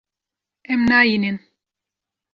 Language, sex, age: Kurdish, female, 19-29